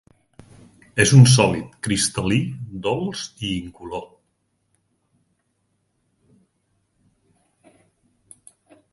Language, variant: Catalan, Central